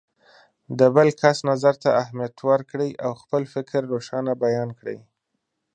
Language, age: Pashto, 19-29